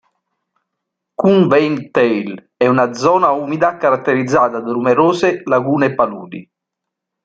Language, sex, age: Italian, male, 40-49